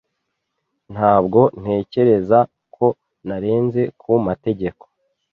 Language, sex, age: Kinyarwanda, male, 19-29